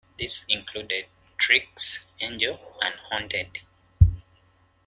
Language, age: English, 30-39